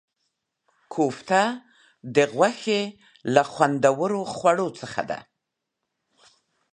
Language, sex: Pashto, female